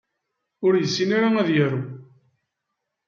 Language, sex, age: Kabyle, male, 30-39